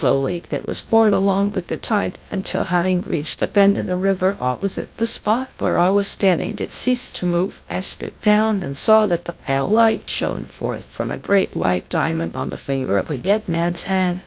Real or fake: fake